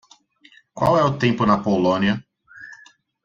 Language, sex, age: Portuguese, male, 30-39